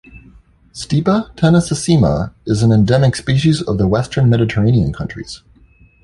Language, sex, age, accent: English, male, 30-39, United States English